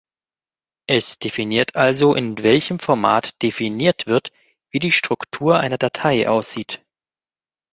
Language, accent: German, Deutschland Deutsch